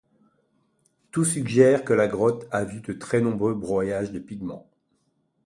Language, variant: French, Français de métropole